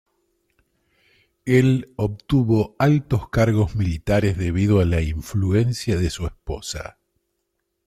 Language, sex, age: Spanish, male, 50-59